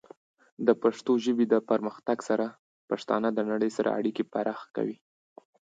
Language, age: Pashto, 19-29